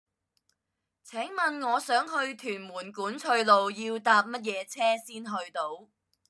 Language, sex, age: Cantonese, female, 30-39